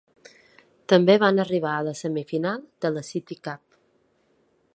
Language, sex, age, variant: Catalan, female, 30-39, Balear